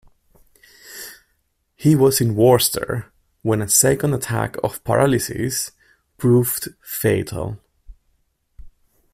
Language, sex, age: English, male, 30-39